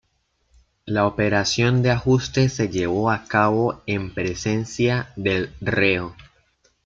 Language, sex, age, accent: Spanish, male, 19-29, Andino-Pacífico: Colombia, Perú, Ecuador, oeste de Bolivia y Venezuela andina